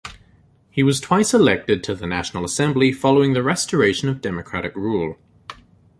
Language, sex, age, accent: English, male, 30-39, New Zealand English